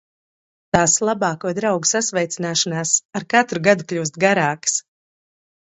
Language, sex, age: Latvian, female, 30-39